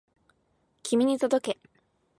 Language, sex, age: Japanese, female, 19-29